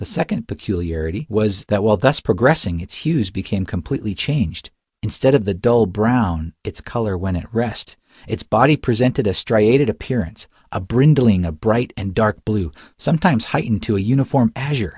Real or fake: real